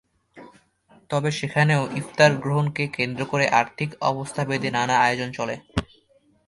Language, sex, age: Bengali, male, under 19